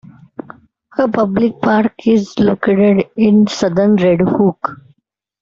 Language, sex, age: English, male, 19-29